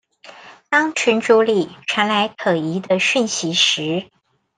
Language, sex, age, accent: Chinese, female, 40-49, 出生地：臺中市